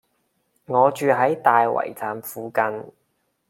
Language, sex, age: Cantonese, male, 19-29